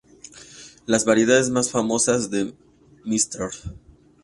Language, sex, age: Spanish, male, 30-39